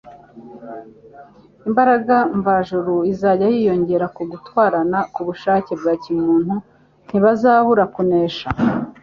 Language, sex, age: Kinyarwanda, male, 19-29